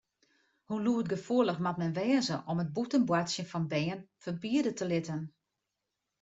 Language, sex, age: Western Frisian, female, 50-59